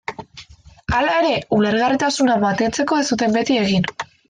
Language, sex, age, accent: Basque, female, under 19, Erdialdekoa edo Nafarra (Gipuzkoa, Nafarroa)